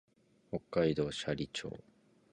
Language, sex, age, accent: Japanese, male, 19-29, 標準語